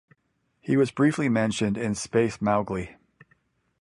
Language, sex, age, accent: English, male, 60-69, United States English